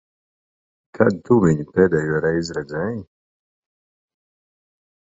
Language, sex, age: Latvian, male, 30-39